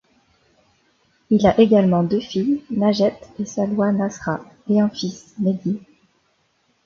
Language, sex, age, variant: French, female, 30-39, Français de métropole